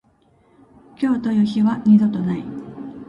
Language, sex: Japanese, female